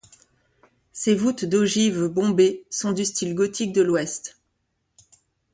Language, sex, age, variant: French, female, 40-49, Français de métropole